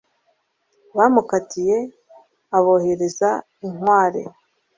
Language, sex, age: Kinyarwanda, female, 30-39